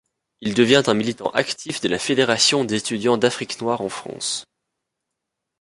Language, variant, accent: French, Français d'Europe, Français de Belgique